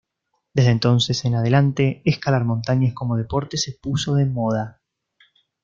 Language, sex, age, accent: Spanish, male, 19-29, Rioplatense: Argentina, Uruguay, este de Bolivia, Paraguay